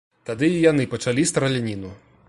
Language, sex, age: Belarusian, male, 19-29